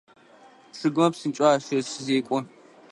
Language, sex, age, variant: Adyghe, male, under 19, Адыгабзэ (Кирил, пстэумэ зэдыряе)